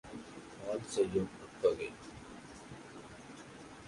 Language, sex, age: Tamil, male, 19-29